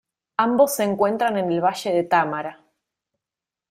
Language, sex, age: Spanish, female, 30-39